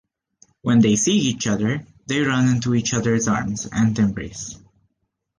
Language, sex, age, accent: English, male, 19-29, United States English